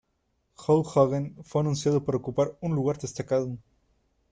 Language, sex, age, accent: Spanish, male, 19-29, México